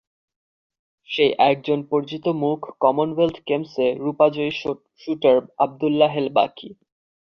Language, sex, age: Bengali, male, under 19